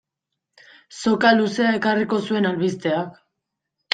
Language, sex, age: Basque, female, 19-29